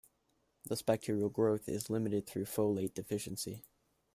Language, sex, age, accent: English, male, 19-29, United States English